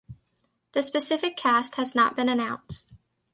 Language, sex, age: English, female, under 19